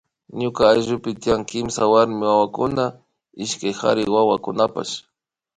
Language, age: Imbabura Highland Quichua, 30-39